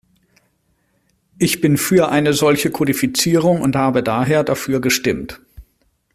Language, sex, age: German, male, 40-49